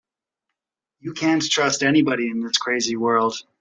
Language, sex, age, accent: English, male, 30-39, United States English